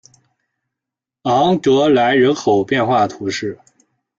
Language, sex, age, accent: Chinese, male, 19-29, 出生地：河南省